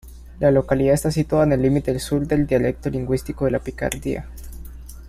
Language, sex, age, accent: Spanish, male, 19-29, Andino-Pacífico: Colombia, Perú, Ecuador, oeste de Bolivia y Venezuela andina